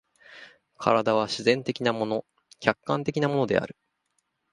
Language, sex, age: Japanese, male, 30-39